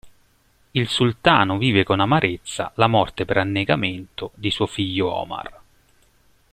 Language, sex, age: Italian, male, 40-49